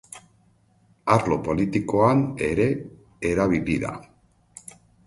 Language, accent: Basque, Mendebalekoa (Araba, Bizkaia, Gipuzkoako mendebaleko herri batzuk)